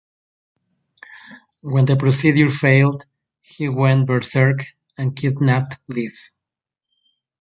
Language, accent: English, United States English